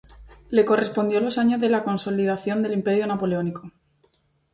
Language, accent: Spanish, España: Sur peninsular (Andalucia, Extremadura, Murcia)